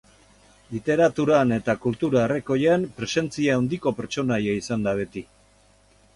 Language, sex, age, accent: Basque, male, 60-69, Mendebalekoa (Araba, Bizkaia, Gipuzkoako mendebaleko herri batzuk)